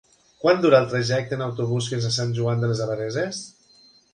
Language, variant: Catalan, Nord-Occidental